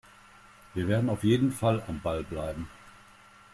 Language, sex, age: German, male, 60-69